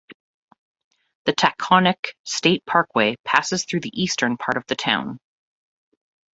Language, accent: English, United States English